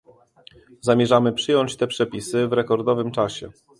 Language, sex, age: Polish, male, 40-49